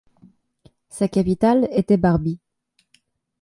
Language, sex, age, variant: French, female, 19-29, Français de métropole